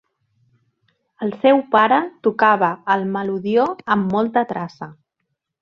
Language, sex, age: Catalan, female, 40-49